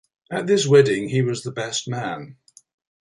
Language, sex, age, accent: English, male, 70-79, England English